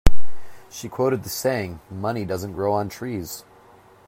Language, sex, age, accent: English, male, 40-49, United States English